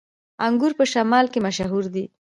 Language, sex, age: Pashto, female, 19-29